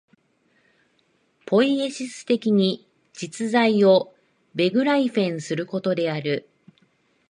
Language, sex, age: Japanese, female, 30-39